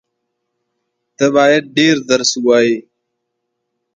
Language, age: Pashto, 19-29